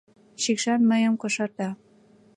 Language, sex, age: Mari, female, 19-29